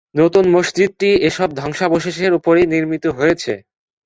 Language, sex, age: Bengali, male, 19-29